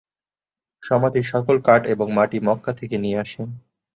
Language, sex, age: Bengali, male, 19-29